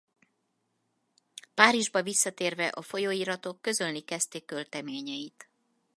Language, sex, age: Hungarian, female, 50-59